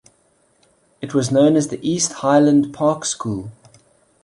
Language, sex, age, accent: English, male, 40-49, Southern African (South Africa, Zimbabwe, Namibia)